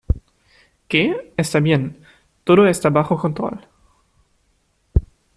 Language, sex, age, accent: Spanish, male, under 19, España: Centro-Sur peninsular (Madrid, Toledo, Castilla-La Mancha)